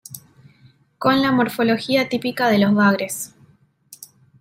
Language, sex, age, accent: Spanish, female, 19-29, Rioplatense: Argentina, Uruguay, este de Bolivia, Paraguay